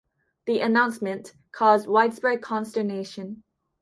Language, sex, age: English, female, under 19